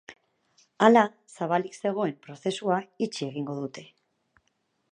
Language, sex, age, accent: Basque, female, 40-49, Erdialdekoa edo Nafarra (Gipuzkoa, Nafarroa)